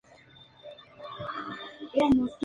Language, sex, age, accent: Spanish, male, 19-29, México